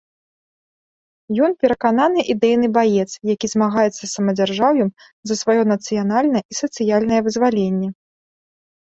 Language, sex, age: Belarusian, female, 30-39